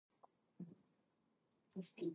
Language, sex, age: English, female, 19-29